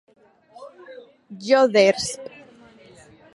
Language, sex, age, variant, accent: Catalan, female, under 19, Alacantí, valencià